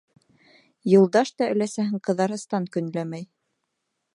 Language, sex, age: Bashkir, female, 19-29